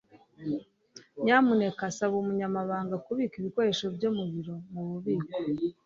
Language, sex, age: Kinyarwanda, female, 30-39